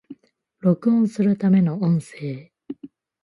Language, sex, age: Japanese, female, 19-29